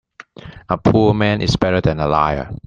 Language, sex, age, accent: English, male, 40-49, Hong Kong English